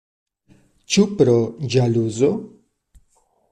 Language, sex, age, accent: Esperanto, male, 40-49, Internacia